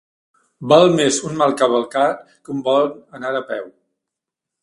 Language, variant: Catalan, Central